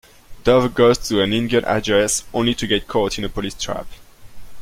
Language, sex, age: English, male, 19-29